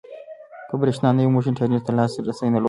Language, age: Pashto, 19-29